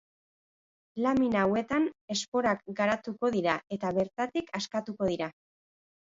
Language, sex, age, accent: Basque, female, 30-39, Batua